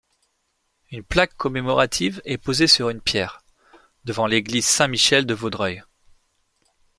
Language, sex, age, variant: French, male, 30-39, Français de métropole